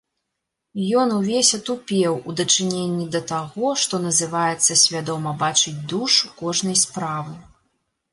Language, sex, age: Belarusian, female, 30-39